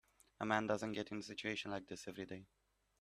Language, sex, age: English, male, 19-29